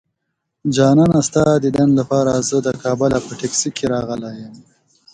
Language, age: Pashto, 19-29